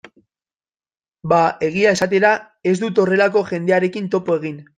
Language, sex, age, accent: Basque, male, 19-29, Mendebalekoa (Araba, Bizkaia, Gipuzkoako mendebaleko herri batzuk)